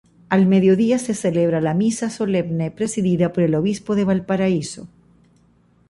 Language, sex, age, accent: Spanish, female, 60-69, Caribe: Cuba, Venezuela, Puerto Rico, República Dominicana, Panamá, Colombia caribeña, México caribeño, Costa del golfo de México